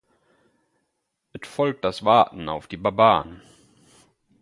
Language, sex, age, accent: German, male, 30-39, Deutschland Deutsch